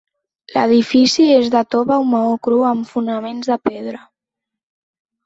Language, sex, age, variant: Catalan, female, under 19, Central